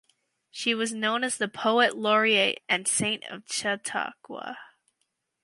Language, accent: English, Canadian English